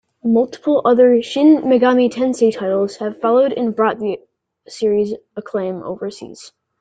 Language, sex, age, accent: English, male, under 19, United States English